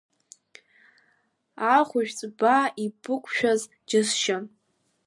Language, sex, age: Abkhazian, female, under 19